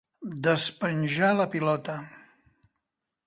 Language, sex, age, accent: Catalan, male, 60-69, Barceloní